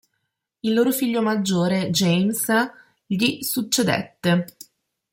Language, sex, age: Italian, female, 30-39